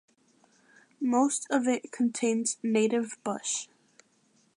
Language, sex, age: English, female, under 19